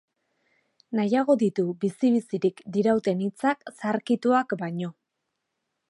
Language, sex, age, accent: Basque, female, 30-39, Erdialdekoa edo Nafarra (Gipuzkoa, Nafarroa)